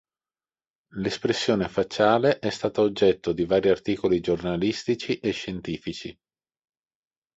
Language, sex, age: Italian, male, 40-49